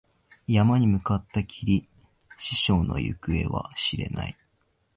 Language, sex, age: Japanese, male, 19-29